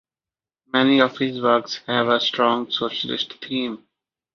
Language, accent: English, India and South Asia (India, Pakistan, Sri Lanka)